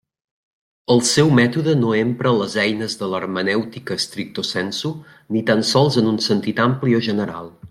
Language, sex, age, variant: Catalan, male, 40-49, Central